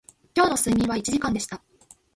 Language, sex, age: Japanese, female, 19-29